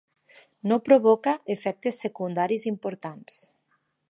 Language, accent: Catalan, Lleidatà